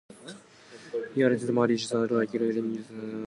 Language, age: English, 19-29